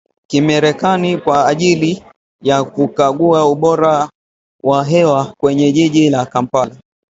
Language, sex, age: Swahili, male, 19-29